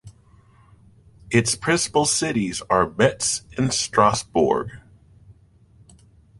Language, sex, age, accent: English, male, 30-39, United States English